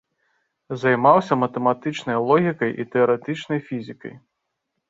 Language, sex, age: Belarusian, male, 30-39